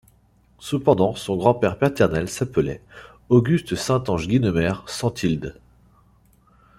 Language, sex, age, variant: French, male, 30-39, Français de métropole